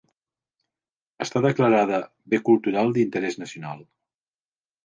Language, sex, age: Catalan, male, 60-69